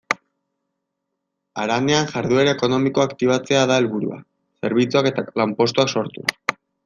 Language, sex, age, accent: Basque, male, 19-29, Erdialdekoa edo Nafarra (Gipuzkoa, Nafarroa)